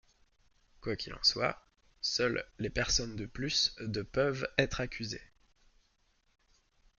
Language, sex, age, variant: French, male, 30-39, Français de métropole